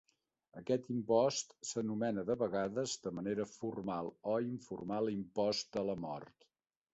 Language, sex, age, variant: Catalan, male, 50-59, Central